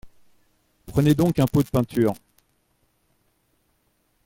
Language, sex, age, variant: French, male, 40-49, Français de métropole